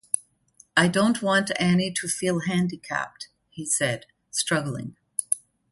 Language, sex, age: English, female, 50-59